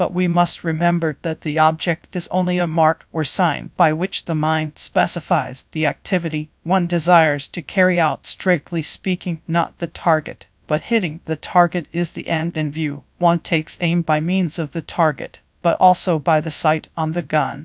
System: TTS, GradTTS